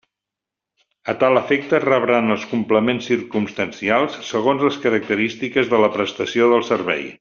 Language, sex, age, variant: Catalan, male, 70-79, Central